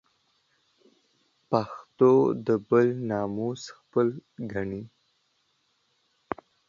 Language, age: Pashto, 19-29